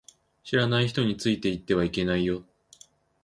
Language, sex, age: Japanese, male, 19-29